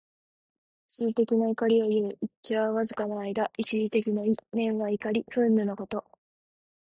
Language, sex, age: Japanese, female, under 19